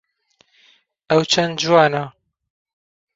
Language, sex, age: Central Kurdish, male, 19-29